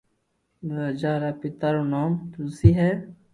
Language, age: Loarki, under 19